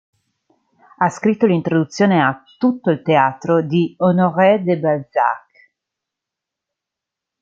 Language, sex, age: Italian, female, 30-39